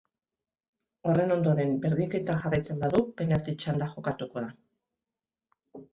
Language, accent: Basque, Mendebalekoa (Araba, Bizkaia, Gipuzkoako mendebaleko herri batzuk)